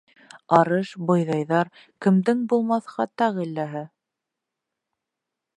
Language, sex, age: Bashkir, female, 19-29